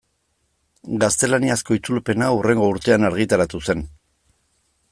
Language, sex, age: Basque, male, 50-59